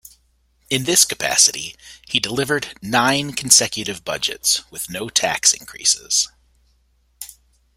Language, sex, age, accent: English, male, 30-39, United States English